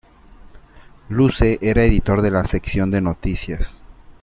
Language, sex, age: Spanish, male, 19-29